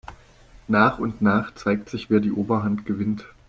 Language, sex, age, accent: German, male, 30-39, Deutschland Deutsch